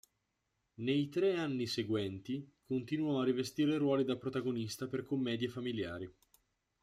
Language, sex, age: Italian, male, 19-29